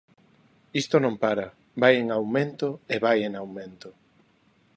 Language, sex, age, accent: Galician, male, 30-39, Neofalante